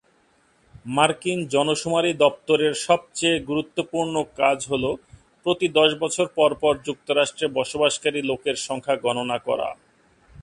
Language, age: Bengali, 40-49